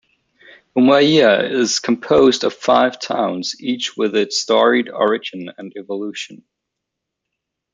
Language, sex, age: English, male, 19-29